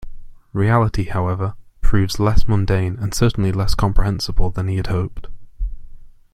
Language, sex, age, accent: English, male, 19-29, England English